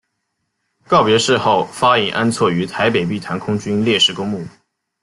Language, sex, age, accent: Chinese, male, 19-29, 出生地：浙江省